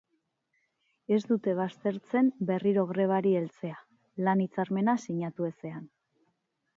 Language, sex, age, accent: Basque, female, 40-49, Mendebalekoa (Araba, Bizkaia, Gipuzkoako mendebaleko herri batzuk)